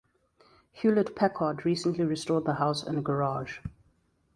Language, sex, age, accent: English, female, 30-39, Southern African (South Africa, Zimbabwe, Namibia)